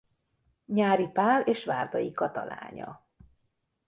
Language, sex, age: Hungarian, female, 50-59